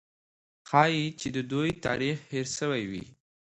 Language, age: Pashto, 19-29